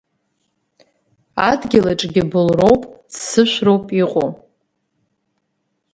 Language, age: Abkhazian, 30-39